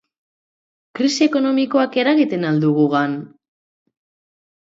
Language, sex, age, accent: Basque, female, 30-39, Mendebalekoa (Araba, Bizkaia, Gipuzkoako mendebaleko herri batzuk)